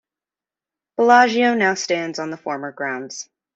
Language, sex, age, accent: English, female, 30-39, United States English